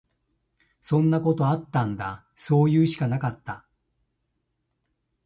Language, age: Japanese, 70-79